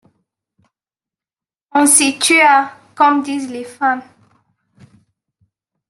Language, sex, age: French, female, 19-29